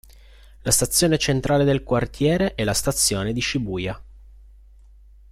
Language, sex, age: Italian, male, 30-39